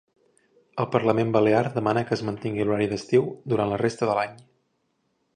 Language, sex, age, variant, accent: Catalan, male, 19-29, Central, central